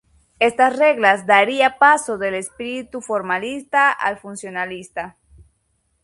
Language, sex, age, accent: Spanish, female, 19-29, América central; Caribe: Cuba, Venezuela, Puerto Rico, República Dominicana, Panamá, Colombia caribeña, México caribeño, Costa del golfo de México